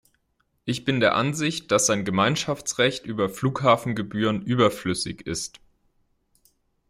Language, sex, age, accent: German, male, 19-29, Deutschland Deutsch